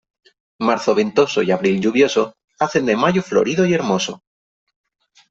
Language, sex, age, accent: Spanish, male, 19-29, España: Centro-Sur peninsular (Madrid, Toledo, Castilla-La Mancha)